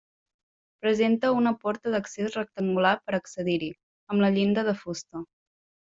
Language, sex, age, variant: Catalan, female, 50-59, Central